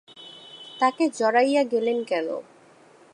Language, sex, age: Bengali, female, 19-29